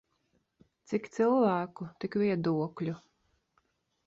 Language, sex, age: Latvian, female, 60-69